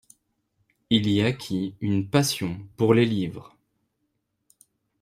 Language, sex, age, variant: French, male, 19-29, Français de métropole